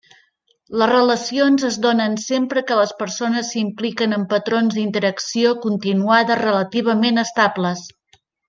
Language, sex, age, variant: Catalan, female, 50-59, Central